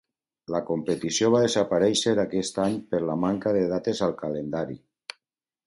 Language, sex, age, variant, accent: Catalan, male, 50-59, Valencià meridional, valencià